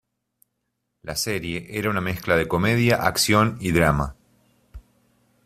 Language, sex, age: Spanish, male, 40-49